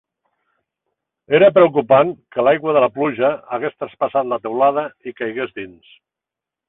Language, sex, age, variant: Catalan, male, 50-59, Septentrional